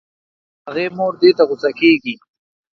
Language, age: Pashto, 19-29